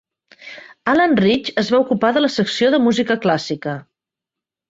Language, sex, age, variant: Catalan, female, 50-59, Central